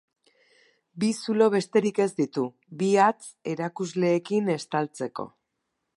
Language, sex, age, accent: Basque, female, 30-39, Mendebalekoa (Araba, Bizkaia, Gipuzkoako mendebaleko herri batzuk)